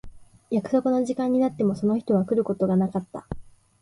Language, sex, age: Japanese, female, 19-29